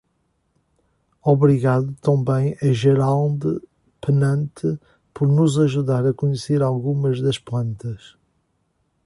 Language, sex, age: Portuguese, male, 40-49